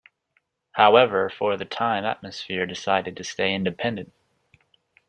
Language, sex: English, male